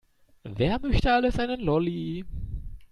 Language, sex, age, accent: German, male, 19-29, Deutschland Deutsch